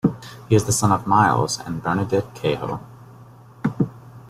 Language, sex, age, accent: English, male, 19-29, United States English